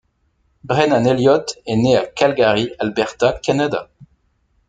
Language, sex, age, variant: French, male, 40-49, Français de métropole